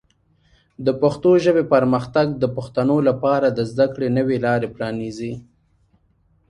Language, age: Pashto, 19-29